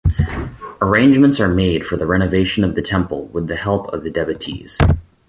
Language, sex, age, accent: English, male, 19-29, United States English